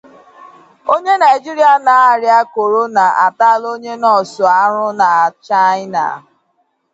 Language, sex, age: Igbo, female, 19-29